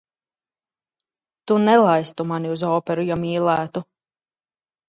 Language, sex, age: Latvian, female, 30-39